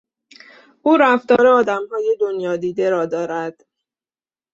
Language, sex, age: Persian, female, 30-39